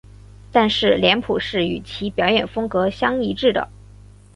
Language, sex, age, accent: Chinese, female, 19-29, 出生地：广东省